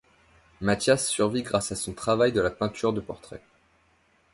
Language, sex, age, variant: French, male, 19-29, Français de métropole